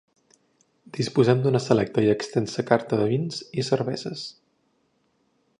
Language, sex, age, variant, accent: Catalan, male, 19-29, Central, central